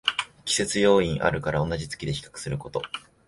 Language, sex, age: Japanese, male, 19-29